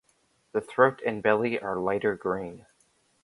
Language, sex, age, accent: English, male, under 19, United States English